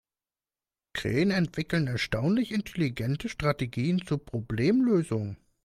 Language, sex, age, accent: German, male, 19-29, Deutschland Deutsch